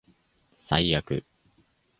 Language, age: Japanese, under 19